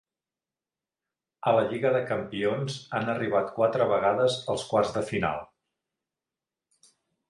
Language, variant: Catalan, Central